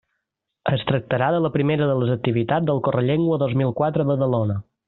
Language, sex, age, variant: Catalan, male, 19-29, Balear